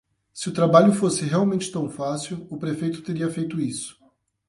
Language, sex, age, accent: Portuguese, male, 19-29, Paulista